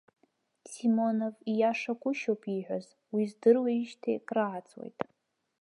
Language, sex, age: Abkhazian, female, under 19